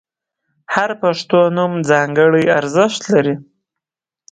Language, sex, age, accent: Pashto, male, 19-29, معیاري پښتو